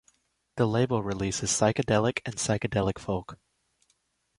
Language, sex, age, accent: English, male, 19-29, United States English